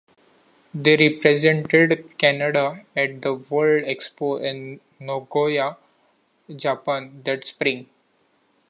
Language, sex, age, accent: English, male, 19-29, India and South Asia (India, Pakistan, Sri Lanka)